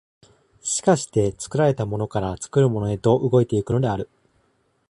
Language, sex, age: Japanese, male, 19-29